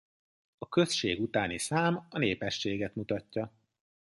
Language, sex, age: Hungarian, male, 40-49